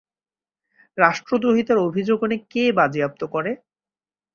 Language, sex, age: Bengali, male, 19-29